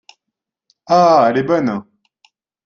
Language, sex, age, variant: French, male, 40-49, Français de métropole